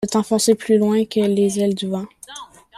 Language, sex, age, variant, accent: French, male, under 19, Français d'Amérique du Nord, Français du Canada